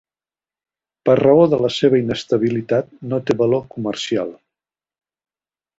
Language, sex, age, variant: Catalan, male, 60-69, Central